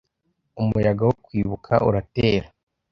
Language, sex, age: Kinyarwanda, male, under 19